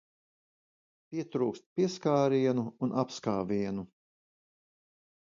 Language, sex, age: Latvian, male, 60-69